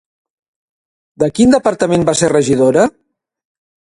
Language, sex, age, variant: Catalan, male, 60-69, Central